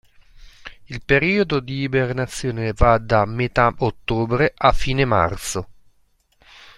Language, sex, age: Italian, male, 40-49